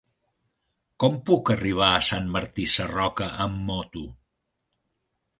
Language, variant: Catalan, Central